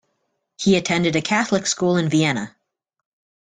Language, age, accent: English, 19-29, United States English